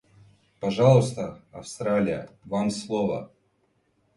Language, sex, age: Russian, male, 19-29